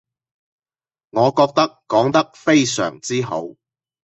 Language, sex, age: Cantonese, male, 40-49